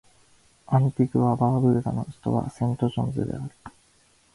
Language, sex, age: Japanese, male, 19-29